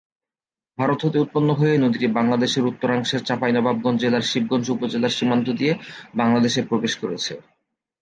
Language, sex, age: Bengali, male, 19-29